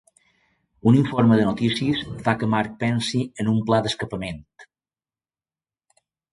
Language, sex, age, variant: Catalan, male, 60-69, Balear